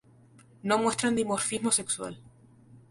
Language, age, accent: Spanish, 19-29, España: Islas Canarias